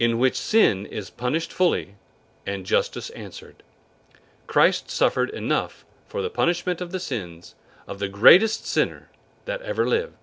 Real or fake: real